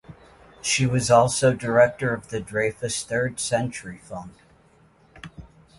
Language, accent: English, United States English